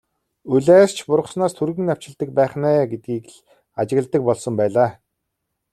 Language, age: Mongolian, 90+